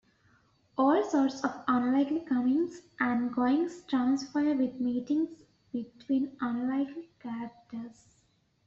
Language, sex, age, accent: English, female, 19-29, England English